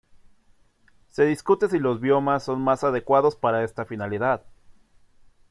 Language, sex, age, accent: Spanish, male, 30-39, México